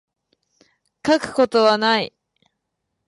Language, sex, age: Japanese, female, 19-29